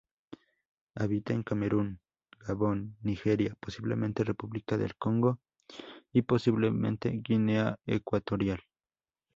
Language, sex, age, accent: Spanish, male, under 19, México